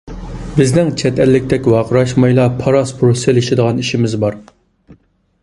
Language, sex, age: Uyghur, male, 19-29